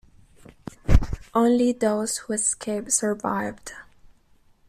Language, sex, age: English, female, 19-29